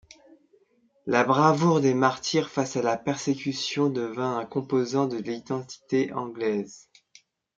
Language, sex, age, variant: French, male, 30-39, Français de métropole